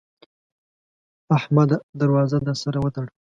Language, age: Pashto, 19-29